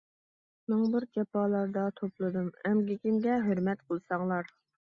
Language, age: Uyghur, 30-39